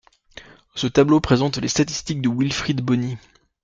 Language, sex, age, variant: French, male, 19-29, Français de métropole